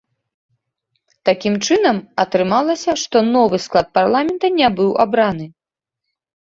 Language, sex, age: Belarusian, female, 19-29